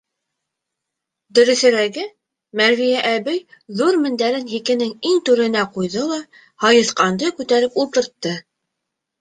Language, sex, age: Bashkir, female, 19-29